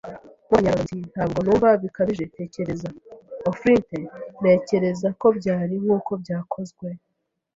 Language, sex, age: Kinyarwanda, female, 19-29